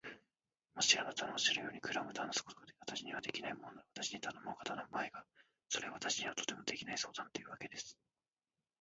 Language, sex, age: Japanese, male, 19-29